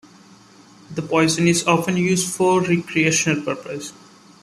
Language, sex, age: English, male, 19-29